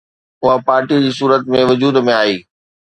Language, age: Sindhi, 40-49